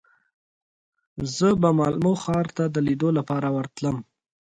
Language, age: Pashto, 19-29